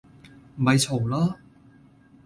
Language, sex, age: Cantonese, male, 19-29